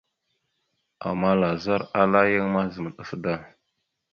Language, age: Mada (Cameroon), 19-29